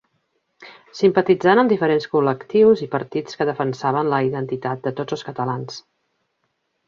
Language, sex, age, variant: Catalan, female, 40-49, Central